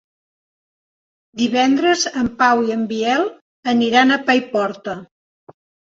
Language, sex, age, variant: Catalan, female, 60-69, Central